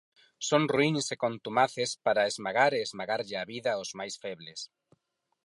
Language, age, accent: Galician, 40-49, Normativo (estándar); Neofalante